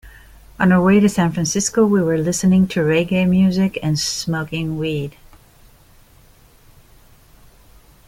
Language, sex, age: English, female, 50-59